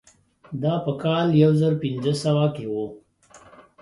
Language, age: Pashto, 30-39